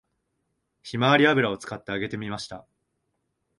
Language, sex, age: Japanese, male, 19-29